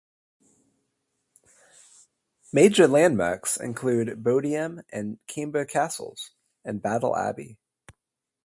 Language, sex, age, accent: English, male, 30-39, United States English